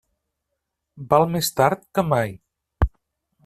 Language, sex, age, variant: Catalan, male, 50-59, Central